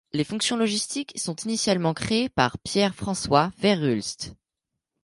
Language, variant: French, Français de métropole